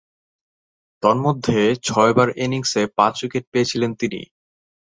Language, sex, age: Bengali, male, 19-29